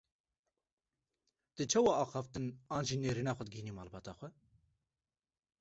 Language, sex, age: Kurdish, male, 19-29